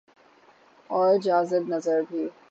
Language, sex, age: Urdu, female, 19-29